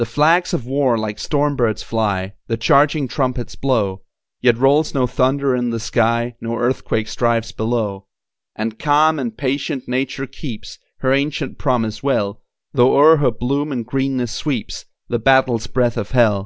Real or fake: real